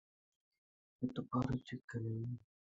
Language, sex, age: Bengali, male, under 19